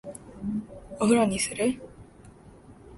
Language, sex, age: Japanese, female, 19-29